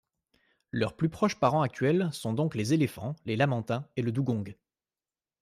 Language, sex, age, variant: French, male, 19-29, Français de métropole